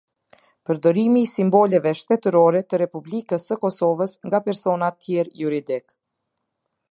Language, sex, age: Albanian, female, 30-39